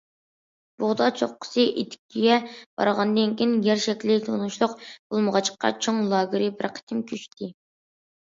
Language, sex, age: Uyghur, female, under 19